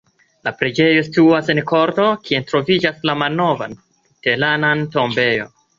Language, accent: Esperanto, Internacia